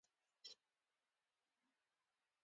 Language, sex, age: Pashto, female, 19-29